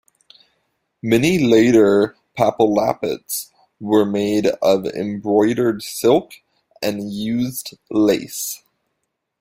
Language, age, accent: English, 19-29, United States English